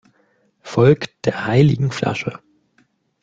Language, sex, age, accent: German, male, 19-29, Deutschland Deutsch